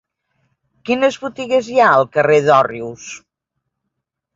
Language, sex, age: Catalan, female, 60-69